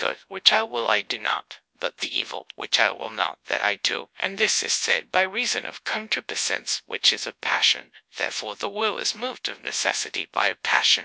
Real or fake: fake